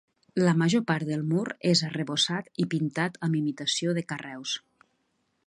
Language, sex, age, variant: Catalan, female, 40-49, Nord-Occidental